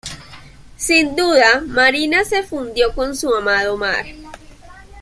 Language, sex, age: Spanish, female, 19-29